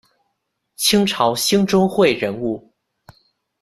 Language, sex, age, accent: Chinese, male, under 19, 出生地：江西省